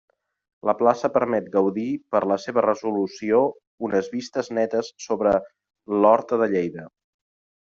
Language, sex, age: Catalan, male, 40-49